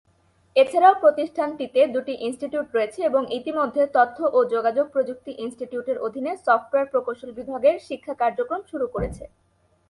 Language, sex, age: Bengali, female, under 19